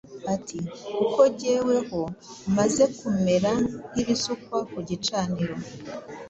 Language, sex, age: Kinyarwanda, female, 40-49